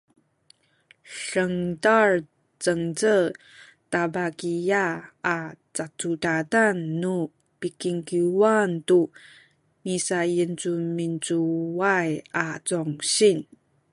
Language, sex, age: Sakizaya, female, 30-39